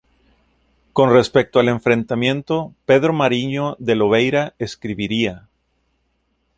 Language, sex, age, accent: Spanish, male, 40-49, México